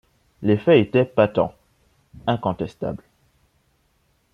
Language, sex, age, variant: French, male, under 19, Français des départements et régions d'outre-mer